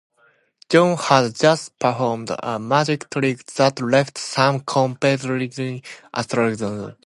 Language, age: English, 19-29